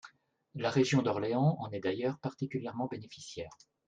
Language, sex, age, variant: French, male, 40-49, Français de métropole